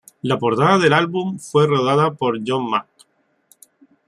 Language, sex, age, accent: Spanish, male, 30-39, España: Islas Canarias